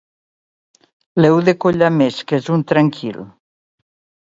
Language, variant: Catalan, Septentrional